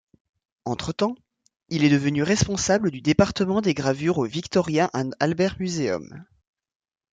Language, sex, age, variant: French, male, 19-29, Français de métropole